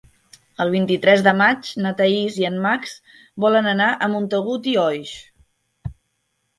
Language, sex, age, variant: Catalan, female, 19-29, Central